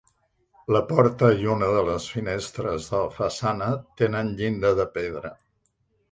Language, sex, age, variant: Catalan, male, 70-79, Central